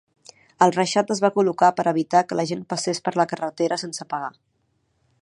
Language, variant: Catalan, Central